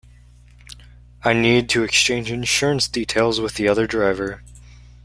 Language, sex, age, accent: English, male, under 19, United States English